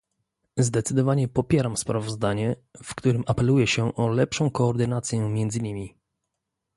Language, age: Polish, 30-39